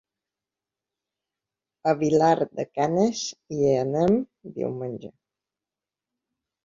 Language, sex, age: Catalan, female, 50-59